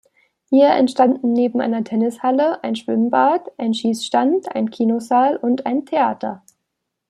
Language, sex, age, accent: German, female, 19-29, Deutschland Deutsch